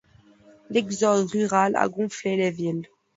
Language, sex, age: French, female, under 19